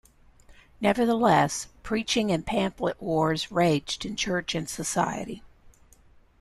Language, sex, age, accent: English, female, 60-69, United States English